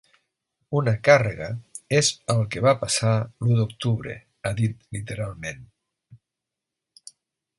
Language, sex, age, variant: Catalan, male, 50-59, Nord-Occidental